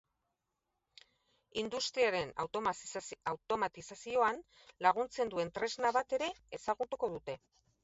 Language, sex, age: Basque, female, 50-59